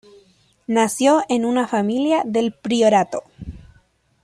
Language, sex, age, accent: Spanish, female, under 19, Chileno: Chile, Cuyo